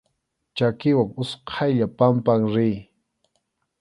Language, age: Arequipa-La Unión Quechua, 19-29